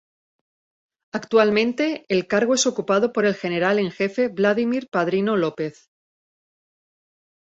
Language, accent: Spanish, España: Islas Canarias